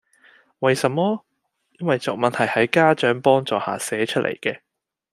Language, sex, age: Cantonese, male, 19-29